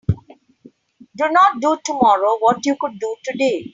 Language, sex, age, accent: English, female, 50-59, India and South Asia (India, Pakistan, Sri Lanka)